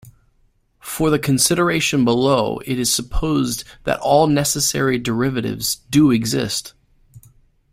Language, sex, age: English, male, 40-49